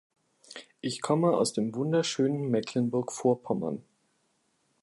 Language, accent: German, Deutschland Deutsch